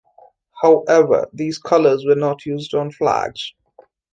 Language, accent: English, England English